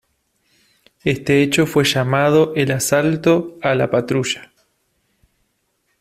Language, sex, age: Spanish, male, 30-39